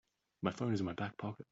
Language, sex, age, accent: English, male, 30-39, Australian English